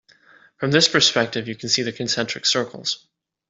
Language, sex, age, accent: English, male, 19-29, United States English